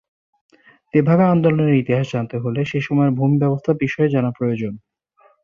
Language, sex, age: Bengali, male, 19-29